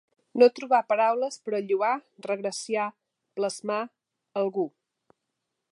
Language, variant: Catalan, Central